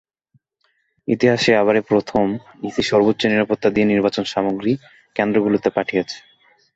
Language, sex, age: Bengali, male, 19-29